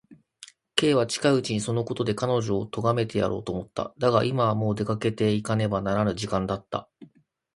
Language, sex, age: Japanese, male, 30-39